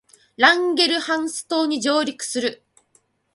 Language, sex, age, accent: Japanese, female, 40-49, 標準語